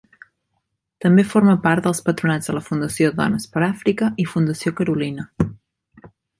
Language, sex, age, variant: Catalan, female, 19-29, Central